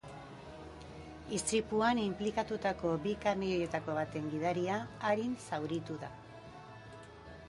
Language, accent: Basque, Mendebalekoa (Araba, Bizkaia, Gipuzkoako mendebaleko herri batzuk)